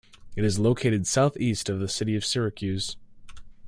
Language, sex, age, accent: English, male, under 19, United States English